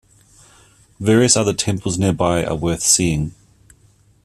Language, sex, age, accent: English, male, 40-49, New Zealand English